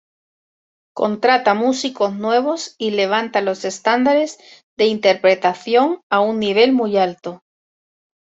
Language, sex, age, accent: Spanish, female, 40-49, España: Centro-Sur peninsular (Madrid, Toledo, Castilla-La Mancha)